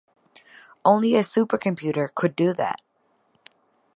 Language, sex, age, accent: English, female, 30-39, United States English